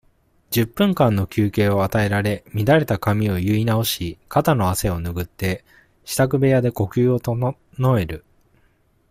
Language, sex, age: Japanese, male, 19-29